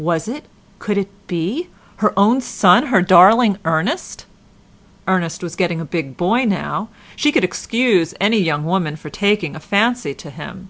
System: none